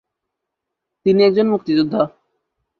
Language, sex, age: Bengali, male, under 19